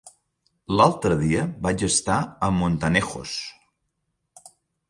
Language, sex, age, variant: Catalan, male, 40-49, Septentrional